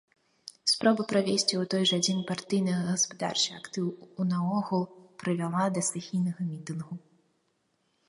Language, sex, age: Belarusian, female, 19-29